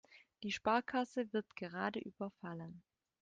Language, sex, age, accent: German, female, 30-39, Deutschland Deutsch